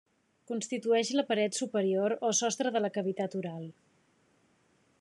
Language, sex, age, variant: Catalan, female, 40-49, Central